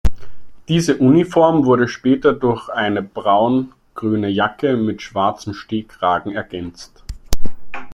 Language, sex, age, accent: German, male, 30-39, Österreichisches Deutsch